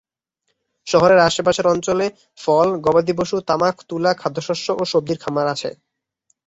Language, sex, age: Bengali, male, under 19